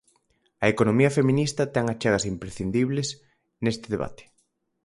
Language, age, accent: Galician, 19-29, Oriental (común en zona oriental)